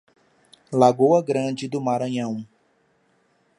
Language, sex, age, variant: Portuguese, male, 19-29, Portuguese (Brasil)